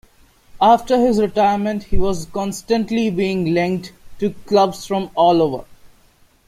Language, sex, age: English, male, 19-29